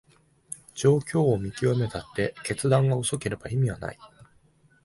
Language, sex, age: Japanese, male, 19-29